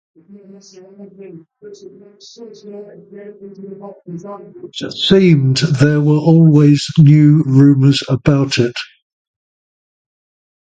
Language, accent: English, England English